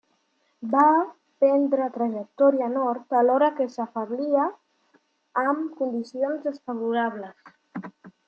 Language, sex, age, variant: Catalan, male, under 19, Central